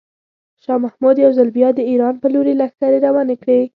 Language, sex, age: Pashto, female, 19-29